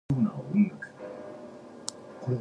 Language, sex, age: English, female, 19-29